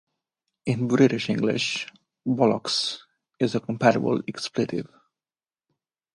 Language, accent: English, Eastern European